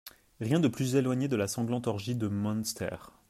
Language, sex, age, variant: French, male, 19-29, Français de métropole